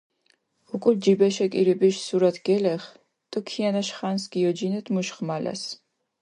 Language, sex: Mingrelian, female